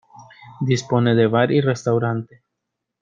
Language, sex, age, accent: Spanish, male, 19-29, América central